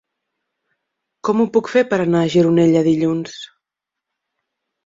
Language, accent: Catalan, Barceloní